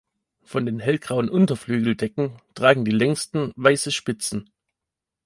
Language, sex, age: German, male, 30-39